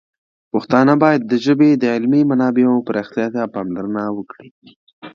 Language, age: Pashto, 19-29